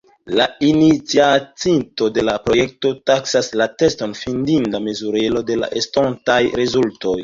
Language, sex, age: Esperanto, male, 19-29